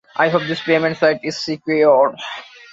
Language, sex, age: English, male, 19-29